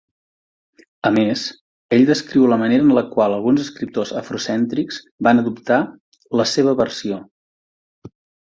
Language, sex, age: Catalan, male, 40-49